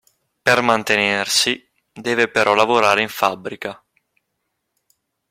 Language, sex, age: Italian, male, 19-29